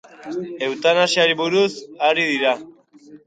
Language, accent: Basque, Erdialdekoa edo Nafarra (Gipuzkoa, Nafarroa)